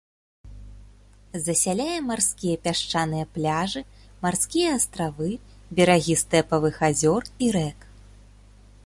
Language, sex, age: Belarusian, female, 30-39